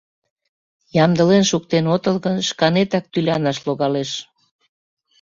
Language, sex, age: Mari, female, 40-49